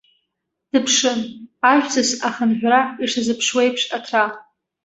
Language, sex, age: Abkhazian, female, under 19